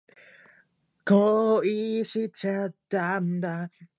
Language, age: Japanese, under 19